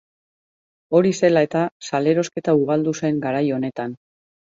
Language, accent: Basque, Mendebalekoa (Araba, Bizkaia, Gipuzkoako mendebaleko herri batzuk)